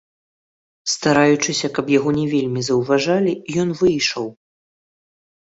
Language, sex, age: Belarusian, male, under 19